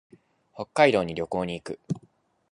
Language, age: Japanese, 19-29